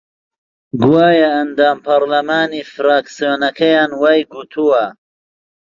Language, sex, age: Central Kurdish, male, 30-39